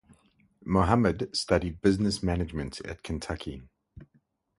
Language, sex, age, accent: English, male, 40-49, Southern African (South Africa, Zimbabwe, Namibia)